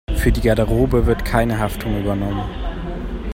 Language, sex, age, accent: German, male, 30-39, Deutschland Deutsch